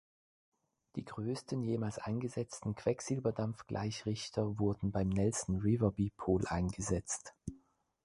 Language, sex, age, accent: German, male, 40-49, Schweizerdeutsch